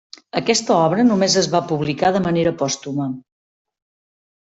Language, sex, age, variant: Catalan, female, 50-59, Central